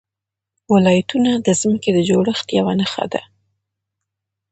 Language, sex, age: Pashto, female, 19-29